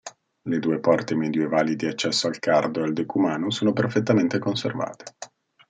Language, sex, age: Italian, male, 40-49